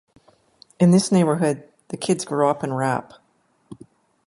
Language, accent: English, Canadian English